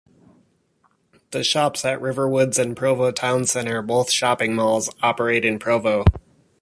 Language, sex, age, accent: English, male, 30-39, United States English